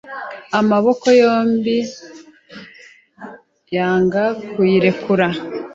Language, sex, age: Kinyarwanda, female, 19-29